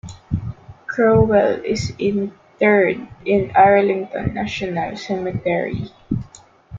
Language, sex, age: English, female, under 19